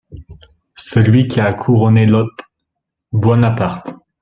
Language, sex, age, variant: French, male, 19-29, Français de métropole